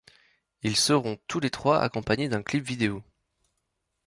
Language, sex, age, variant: French, male, 30-39, Français de métropole